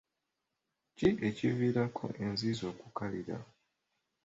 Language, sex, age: Ganda, male, 19-29